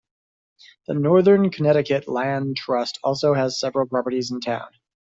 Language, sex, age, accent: English, male, 30-39, United States English